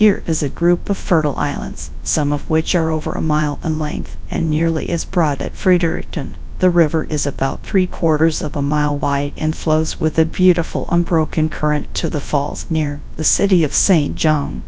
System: TTS, GradTTS